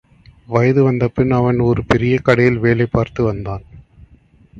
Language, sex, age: Tamil, male, 30-39